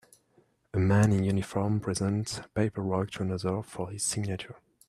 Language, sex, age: English, male, 19-29